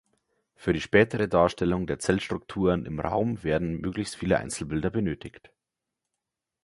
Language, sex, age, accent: German, male, 19-29, Deutschland Deutsch